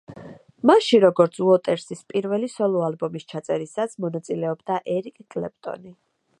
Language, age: Georgian, 30-39